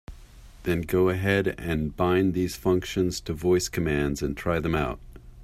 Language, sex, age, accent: English, male, 50-59, United States English